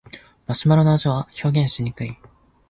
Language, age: Japanese, 19-29